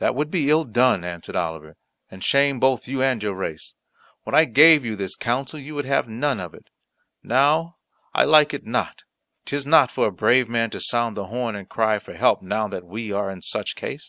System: none